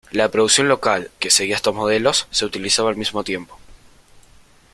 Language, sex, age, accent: Spanish, male, under 19, Rioplatense: Argentina, Uruguay, este de Bolivia, Paraguay